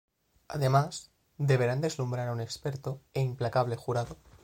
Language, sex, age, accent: Spanish, male, 19-29, España: Centro-Sur peninsular (Madrid, Toledo, Castilla-La Mancha)